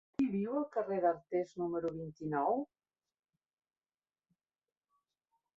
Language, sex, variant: Catalan, female, Central